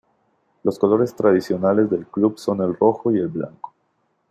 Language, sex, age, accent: Spanish, male, 30-39, México